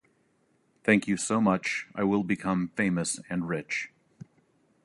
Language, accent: English, United States English